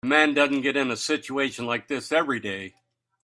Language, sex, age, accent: English, male, 70-79, Canadian English